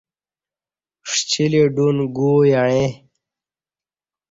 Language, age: Kati, 19-29